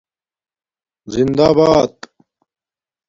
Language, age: Domaaki, 30-39